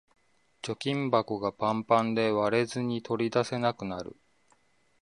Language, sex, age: Japanese, male, 30-39